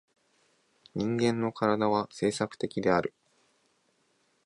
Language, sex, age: Japanese, male, 19-29